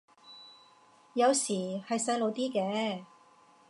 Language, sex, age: Cantonese, female, 40-49